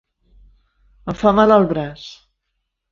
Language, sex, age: Catalan, female, 50-59